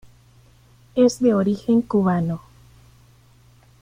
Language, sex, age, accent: Spanish, female, 30-39, América central